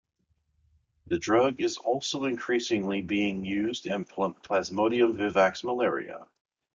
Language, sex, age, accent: English, male, 19-29, United States English